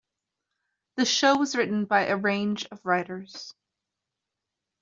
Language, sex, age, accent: English, female, 30-39, United States English